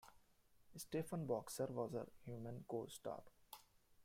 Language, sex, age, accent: English, male, 30-39, India and South Asia (India, Pakistan, Sri Lanka)